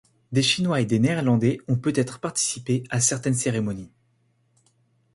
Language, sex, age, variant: French, male, 19-29, Français de métropole